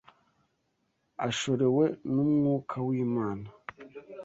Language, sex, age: Kinyarwanda, male, 19-29